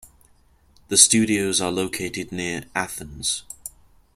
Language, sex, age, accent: English, male, under 19, England English